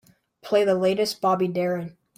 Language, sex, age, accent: English, male, under 19, United States English